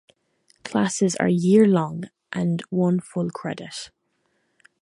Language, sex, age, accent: English, female, under 19, Irish English